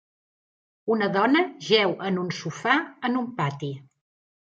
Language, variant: Catalan, Central